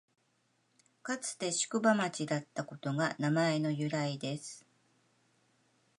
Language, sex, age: Japanese, female, 50-59